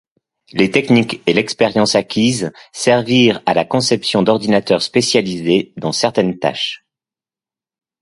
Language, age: French, 40-49